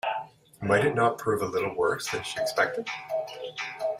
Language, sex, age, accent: English, male, 30-39, Canadian English